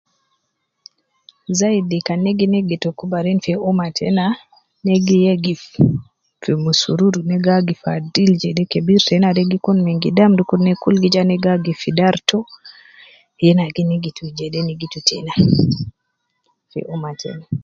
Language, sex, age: Nubi, female, 30-39